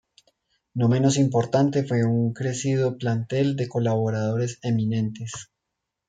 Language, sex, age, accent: Spanish, male, 30-39, Caribe: Cuba, Venezuela, Puerto Rico, República Dominicana, Panamá, Colombia caribeña, México caribeño, Costa del golfo de México